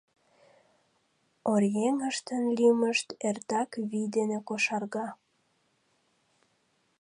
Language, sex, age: Mari, female, 19-29